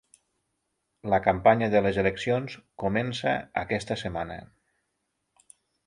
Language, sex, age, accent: Catalan, male, 40-49, Lleidatà